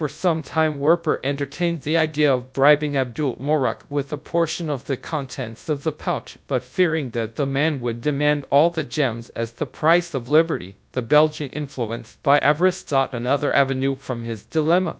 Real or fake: fake